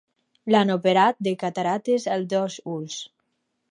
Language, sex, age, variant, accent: Catalan, female, under 19, Alacantí, valencià